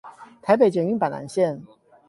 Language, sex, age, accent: Chinese, male, 30-39, 出生地：桃園市